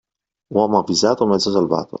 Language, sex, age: Italian, male, 40-49